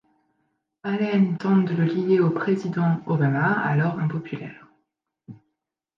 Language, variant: French, Français de métropole